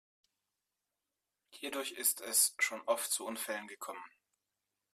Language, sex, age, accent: German, male, 30-39, Deutschland Deutsch